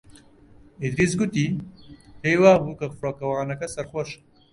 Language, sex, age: Central Kurdish, male, 30-39